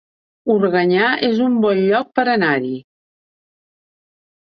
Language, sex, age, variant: Catalan, female, 60-69, Central